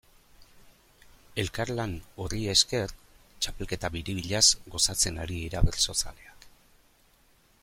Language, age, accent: Basque, 50-59, Erdialdekoa edo Nafarra (Gipuzkoa, Nafarroa)